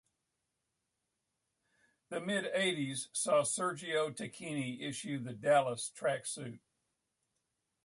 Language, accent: English, United States English